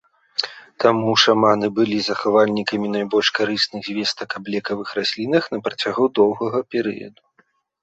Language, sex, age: Belarusian, male, 30-39